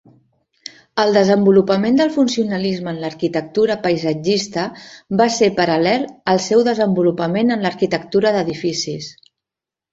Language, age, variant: Catalan, 50-59, Central